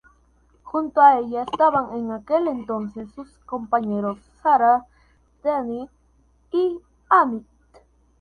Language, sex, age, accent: Spanish, male, under 19, Andino-Pacífico: Colombia, Perú, Ecuador, oeste de Bolivia y Venezuela andina